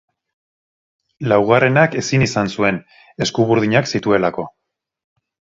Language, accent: Basque, Erdialdekoa edo Nafarra (Gipuzkoa, Nafarroa)